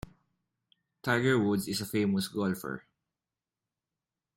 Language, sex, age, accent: English, male, 19-29, Filipino